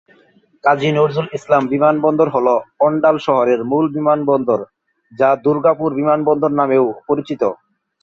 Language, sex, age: Bengali, male, 19-29